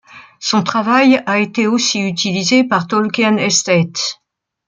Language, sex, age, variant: French, female, 70-79, Français de métropole